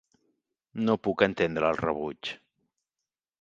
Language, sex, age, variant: Catalan, male, 40-49, Central